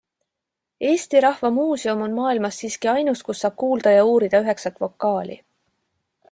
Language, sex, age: Estonian, female, 40-49